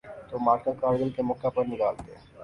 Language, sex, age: Urdu, male, 19-29